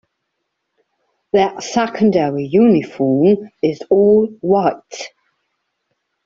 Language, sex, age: English, female, 40-49